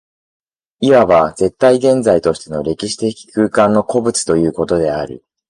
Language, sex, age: Japanese, male, 30-39